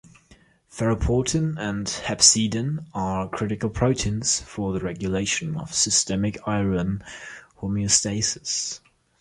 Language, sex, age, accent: English, male, under 19, England English